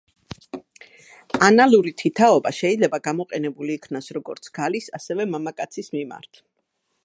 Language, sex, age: Georgian, female, under 19